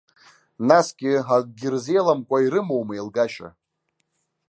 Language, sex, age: Abkhazian, male, 19-29